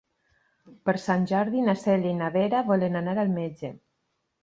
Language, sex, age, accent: Catalan, female, 50-59, valencià